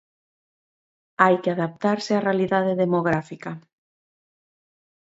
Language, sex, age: Galician, female, 40-49